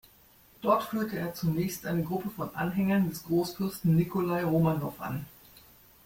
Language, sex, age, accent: German, female, 50-59, Deutschland Deutsch